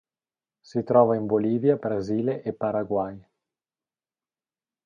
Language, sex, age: Italian, male, 19-29